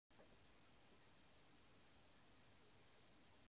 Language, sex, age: Japanese, female, 19-29